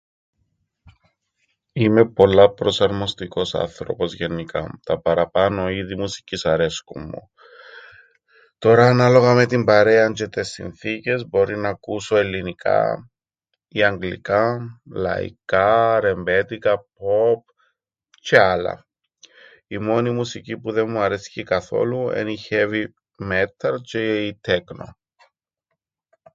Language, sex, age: Greek, male, 40-49